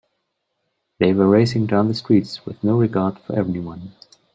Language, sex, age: English, male, 30-39